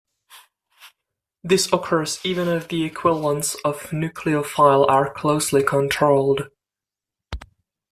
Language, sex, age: English, male, 19-29